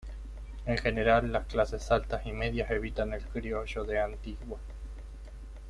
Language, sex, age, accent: Spanish, male, 30-39, Rioplatense: Argentina, Uruguay, este de Bolivia, Paraguay